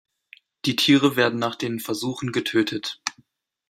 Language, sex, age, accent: German, male, under 19, Deutschland Deutsch